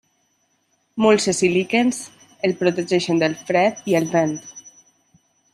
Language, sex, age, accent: Catalan, female, 19-29, valencià